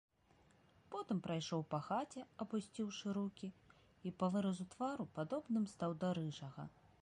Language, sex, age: Belarusian, female, 30-39